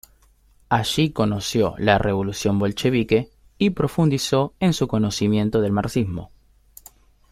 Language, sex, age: Spanish, male, under 19